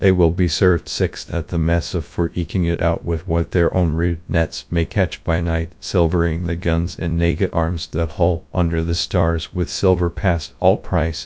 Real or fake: fake